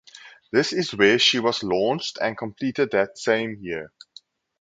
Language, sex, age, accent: English, male, 19-29, Southern African (South Africa, Zimbabwe, Namibia)